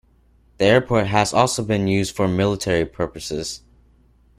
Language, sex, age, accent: English, male, under 19, United States English